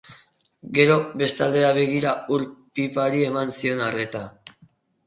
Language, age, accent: Basque, under 19, Erdialdekoa edo Nafarra (Gipuzkoa, Nafarroa)